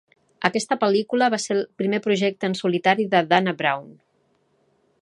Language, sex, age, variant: Catalan, female, 50-59, Central